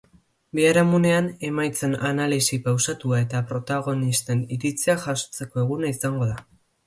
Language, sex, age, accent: Basque, male, under 19, Erdialdekoa edo Nafarra (Gipuzkoa, Nafarroa)